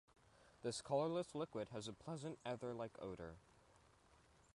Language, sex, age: English, male, under 19